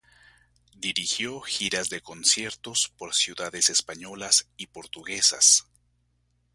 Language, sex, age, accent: Spanish, male, 50-59, México